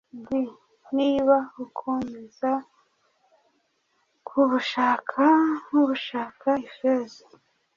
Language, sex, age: Kinyarwanda, female, 30-39